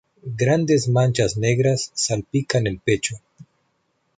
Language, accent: Spanish, Rioplatense: Argentina, Uruguay, este de Bolivia, Paraguay